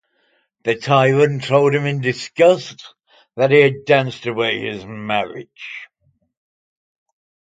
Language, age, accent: English, 30-39, England English